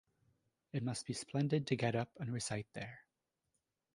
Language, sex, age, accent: English, female, 19-29, Irish English